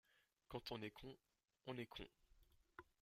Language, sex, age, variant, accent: French, male, under 19, Français d'Europe, Français de Suisse